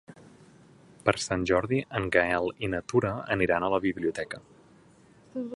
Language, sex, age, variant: Catalan, male, 19-29, Central